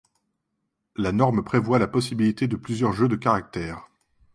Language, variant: French, Français de métropole